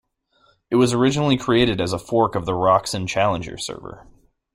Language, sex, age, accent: English, male, 19-29, United States English